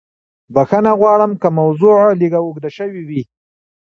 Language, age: Pashto, 40-49